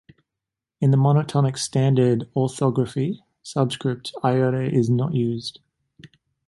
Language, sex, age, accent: English, male, 19-29, Australian English